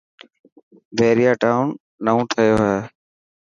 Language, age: Dhatki, 19-29